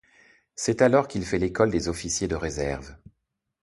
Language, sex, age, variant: French, male, 50-59, Français de métropole